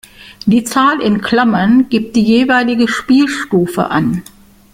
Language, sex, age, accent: German, female, 50-59, Deutschland Deutsch